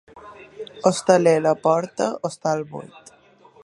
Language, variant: Catalan, Balear